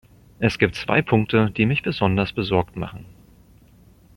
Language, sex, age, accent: German, male, 30-39, Deutschland Deutsch